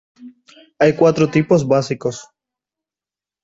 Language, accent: Spanish, España: Sur peninsular (Andalucia, Extremadura, Murcia)